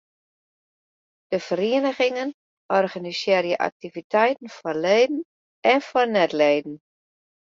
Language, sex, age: Western Frisian, female, 50-59